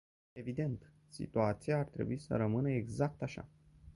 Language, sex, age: Romanian, male, 19-29